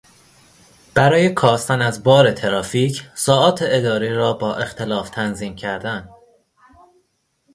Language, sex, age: Persian, male, 19-29